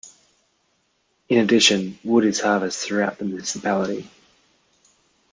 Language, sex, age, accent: English, male, 30-39, Australian English